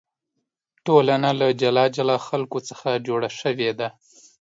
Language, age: Pashto, 19-29